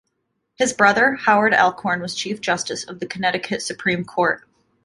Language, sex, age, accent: English, female, 19-29, United States English